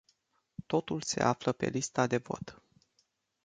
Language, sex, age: Romanian, male, 19-29